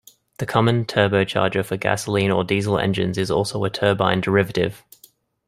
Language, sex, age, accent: English, male, 19-29, Australian English